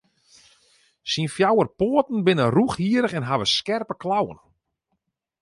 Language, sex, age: Western Frisian, male, 30-39